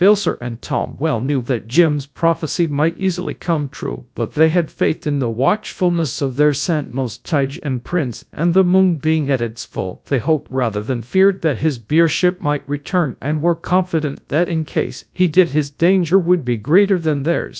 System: TTS, GradTTS